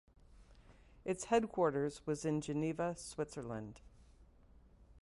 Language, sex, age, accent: English, female, 60-69, United States English